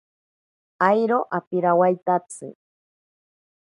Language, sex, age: Ashéninka Perené, female, 30-39